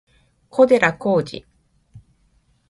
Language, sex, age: Japanese, female, 50-59